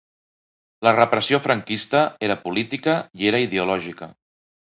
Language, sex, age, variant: Catalan, male, 40-49, Central